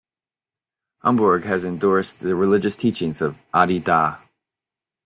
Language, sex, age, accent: English, male, 40-49, United States English